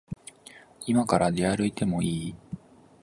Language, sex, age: Japanese, male, 19-29